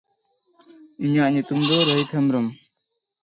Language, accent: English, India and South Asia (India, Pakistan, Sri Lanka)